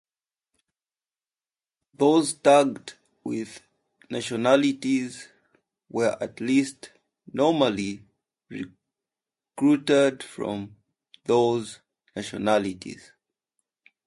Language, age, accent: English, 19-29, United States English; England English